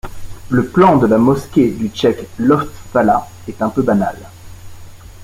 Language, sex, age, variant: French, male, 40-49, Français de métropole